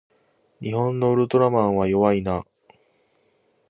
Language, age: Japanese, 19-29